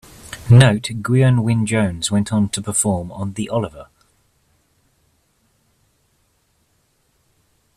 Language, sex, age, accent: English, male, under 19, England English